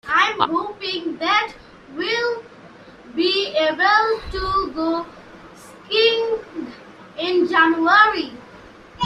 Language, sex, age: English, male, 40-49